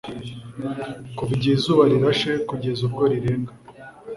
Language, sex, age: Kinyarwanda, male, 19-29